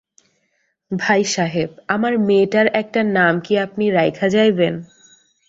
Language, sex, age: Bengali, female, 19-29